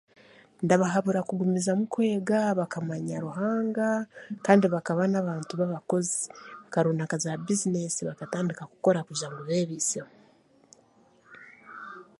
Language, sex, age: Chiga, female, 19-29